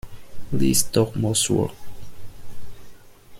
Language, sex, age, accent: English, male, 19-29, India and South Asia (India, Pakistan, Sri Lanka)